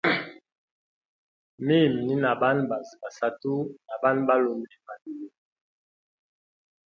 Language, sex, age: Hemba, male, 40-49